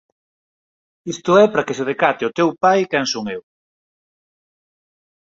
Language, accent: Galician, Normativo (estándar)